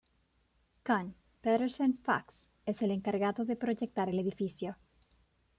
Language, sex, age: Spanish, female, 30-39